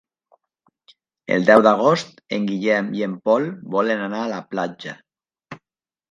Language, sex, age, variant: Catalan, male, 40-49, Nord-Occidental